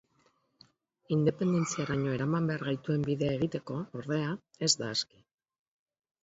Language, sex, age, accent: Basque, female, 50-59, Mendebalekoa (Araba, Bizkaia, Gipuzkoako mendebaleko herri batzuk)